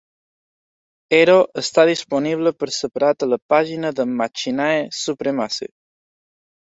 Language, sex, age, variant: Catalan, male, under 19, Balear